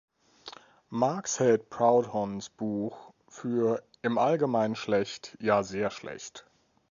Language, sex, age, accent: German, male, 30-39, Deutschland Deutsch